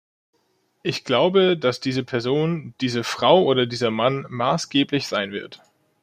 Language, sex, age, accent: German, male, 19-29, Deutschland Deutsch